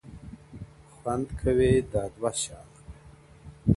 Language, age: Pashto, 30-39